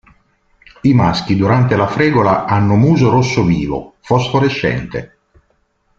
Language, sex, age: Italian, male, 50-59